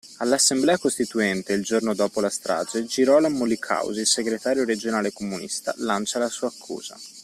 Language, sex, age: Italian, male, 19-29